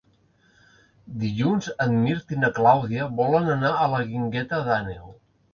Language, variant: Catalan, Central